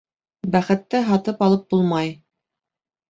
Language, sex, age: Bashkir, female, 30-39